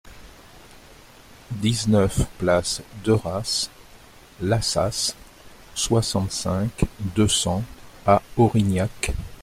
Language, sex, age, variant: French, male, 60-69, Français de métropole